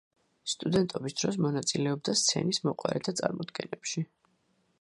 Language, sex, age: Georgian, female, 40-49